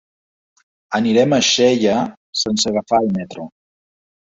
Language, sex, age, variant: Catalan, male, 40-49, Balear